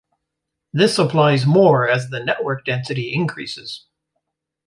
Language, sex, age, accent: English, male, 50-59, United States English